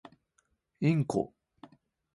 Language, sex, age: Japanese, male, 19-29